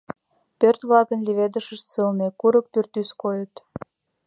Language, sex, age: Mari, female, under 19